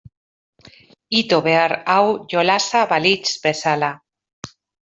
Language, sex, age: Basque, female, 40-49